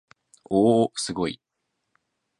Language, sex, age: Japanese, male, 19-29